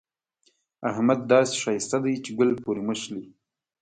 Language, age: Pashto, 19-29